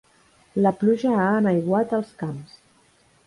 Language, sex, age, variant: Catalan, female, 19-29, Central